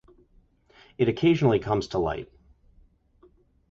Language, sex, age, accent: English, male, 30-39, United States English